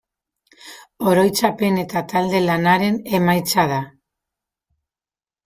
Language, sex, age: Basque, female, 30-39